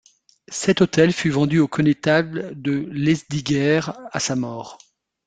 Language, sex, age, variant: French, male, 50-59, Français de métropole